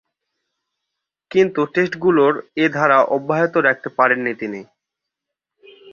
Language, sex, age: Bengali, male, 19-29